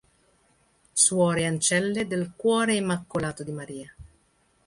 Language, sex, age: Italian, female, 50-59